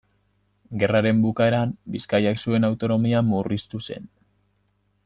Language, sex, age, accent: Basque, male, 19-29, Mendebalekoa (Araba, Bizkaia, Gipuzkoako mendebaleko herri batzuk)